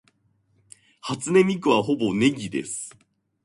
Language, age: Japanese, 30-39